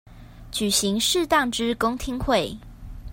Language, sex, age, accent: Chinese, female, 19-29, 出生地：臺北市